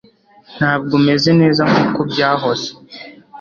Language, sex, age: Kinyarwanda, male, under 19